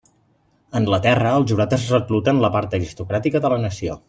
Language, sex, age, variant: Catalan, male, 30-39, Central